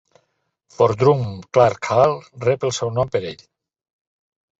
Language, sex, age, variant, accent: Catalan, male, 70-79, Nord-Occidental, Lleidatà